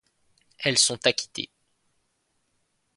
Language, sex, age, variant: French, male, 19-29, Français de métropole